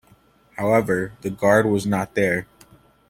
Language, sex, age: English, male, under 19